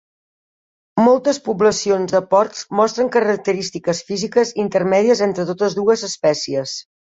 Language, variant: Catalan, Central